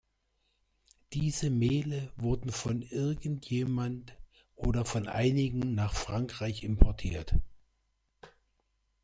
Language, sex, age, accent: German, male, 60-69, Deutschland Deutsch